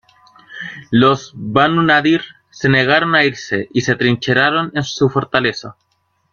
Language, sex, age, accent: Spanish, male, under 19, Chileno: Chile, Cuyo